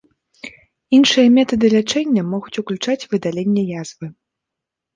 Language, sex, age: Belarusian, female, 19-29